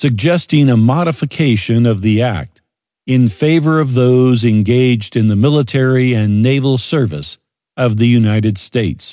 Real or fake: real